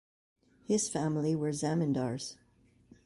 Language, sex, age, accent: English, female, 50-59, West Indies and Bermuda (Bahamas, Bermuda, Jamaica, Trinidad)